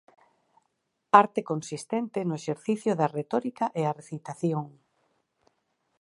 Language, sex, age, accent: Galician, female, 40-49, Oriental (común en zona oriental)